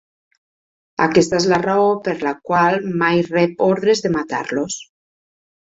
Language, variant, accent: Catalan, Nord-Occidental, Tortosí